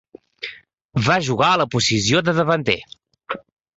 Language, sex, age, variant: Catalan, male, 40-49, Central